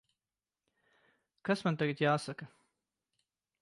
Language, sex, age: Latvian, male, 30-39